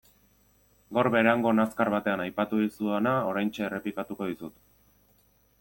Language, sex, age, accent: Basque, male, 19-29, Erdialdekoa edo Nafarra (Gipuzkoa, Nafarroa)